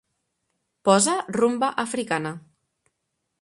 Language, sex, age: Catalan, female, 30-39